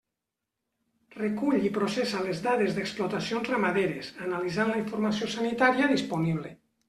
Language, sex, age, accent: Catalan, male, 50-59, valencià